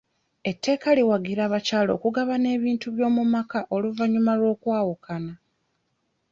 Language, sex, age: Ganda, female, 30-39